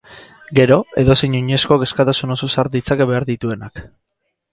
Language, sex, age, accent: Basque, male, 30-39, Mendebalekoa (Araba, Bizkaia, Gipuzkoako mendebaleko herri batzuk)